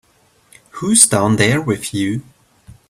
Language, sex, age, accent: English, male, 30-39, England English